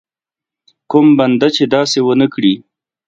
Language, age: Pashto, 30-39